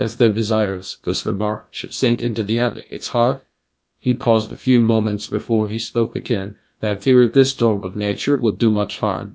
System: TTS, GlowTTS